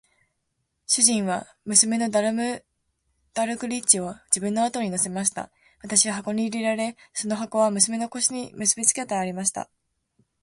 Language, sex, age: Japanese, female, under 19